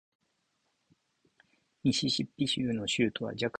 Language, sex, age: Japanese, male, 30-39